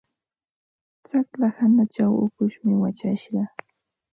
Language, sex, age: Ambo-Pasco Quechua, female, 19-29